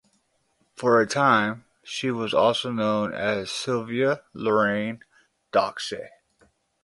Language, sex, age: English, male, 30-39